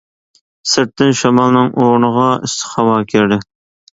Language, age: Uyghur, 30-39